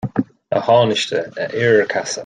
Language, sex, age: Irish, male, 30-39